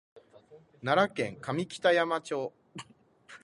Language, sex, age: Japanese, male, 19-29